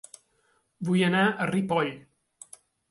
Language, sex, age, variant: Catalan, male, 30-39, Balear